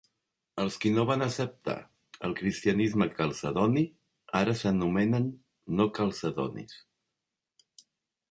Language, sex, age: Catalan, male, 50-59